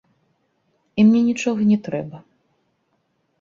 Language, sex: Belarusian, female